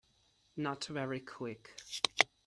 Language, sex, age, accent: English, male, 19-29, England English